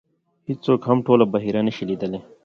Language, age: Pashto, 30-39